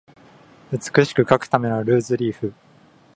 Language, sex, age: Japanese, male, 19-29